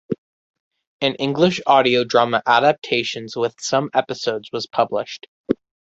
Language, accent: English, United States English